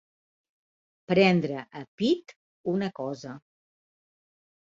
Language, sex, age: Catalan, female, 60-69